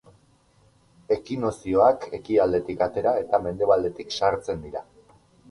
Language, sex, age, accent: Basque, male, 40-49, Erdialdekoa edo Nafarra (Gipuzkoa, Nafarroa)